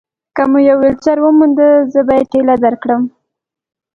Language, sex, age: Pashto, female, 19-29